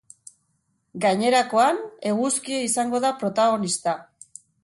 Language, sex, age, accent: Basque, female, 40-49, Mendebalekoa (Araba, Bizkaia, Gipuzkoako mendebaleko herri batzuk)